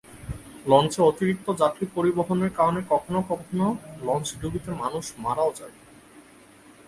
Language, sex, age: Bengali, male, 19-29